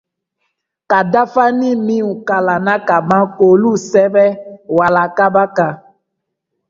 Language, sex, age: Dyula, male, 19-29